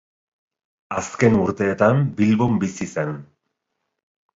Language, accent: Basque, Erdialdekoa edo Nafarra (Gipuzkoa, Nafarroa)